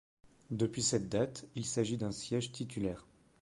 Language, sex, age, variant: French, male, 19-29, Français de métropole